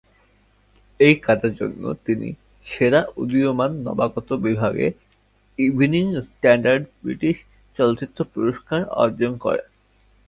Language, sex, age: Bengali, male, 19-29